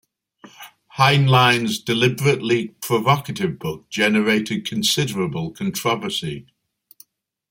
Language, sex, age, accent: English, male, 50-59, England English